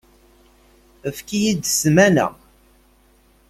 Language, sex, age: Kabyle, male, 30-39